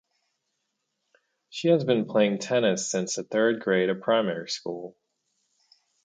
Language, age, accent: English, 30-39, United States English